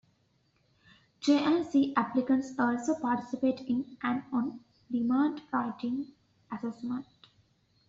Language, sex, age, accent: English, female, 19-29, England English